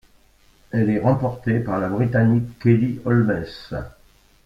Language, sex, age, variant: French, male, 60-69, Français de métropole